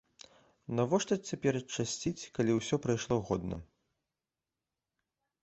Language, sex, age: Belarusian, male, 19-29